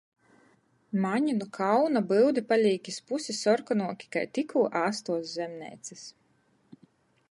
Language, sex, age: Latgalian, female, 30-39